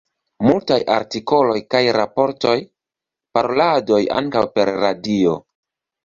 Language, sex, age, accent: Esperanto, male, 30-39, Internacia